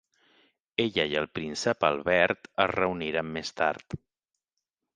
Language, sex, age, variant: Catalan, male, 40-49, Central